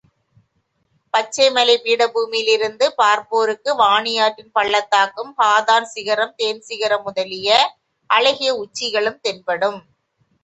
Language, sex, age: Tamil, female, 40-49